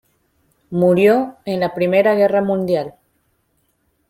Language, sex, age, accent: Spanish, female, 19-29, Rioplatense: Argentina, Uruguay, este de Bolivia, Paraguay